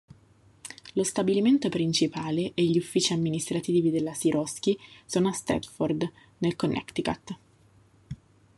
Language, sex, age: Italian, female, 30-39